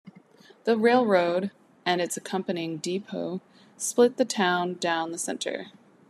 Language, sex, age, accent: English, female, 30-39, United States English